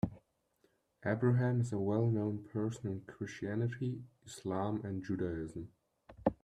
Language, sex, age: English, male, 19-29